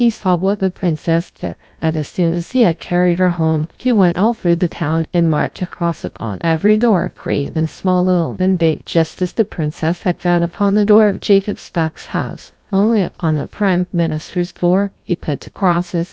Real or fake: fake